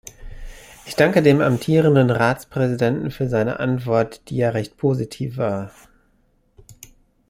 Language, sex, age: German, male, 30-39